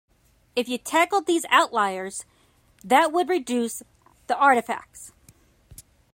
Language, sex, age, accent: English, female, 30-39, United States English